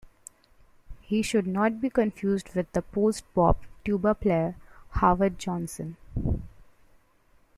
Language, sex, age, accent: English, female, 19-29, India and South Asia (India, Pakistan, Sri Lanka)